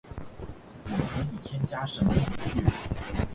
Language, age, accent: Chinese, 19-29, 出生地：上海市